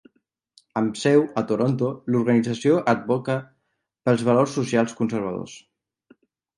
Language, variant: Catalan, Central